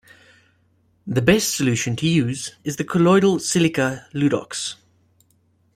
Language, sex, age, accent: English, male, 19-29, Southern African (South Africa, Zimbabwe, Namibia)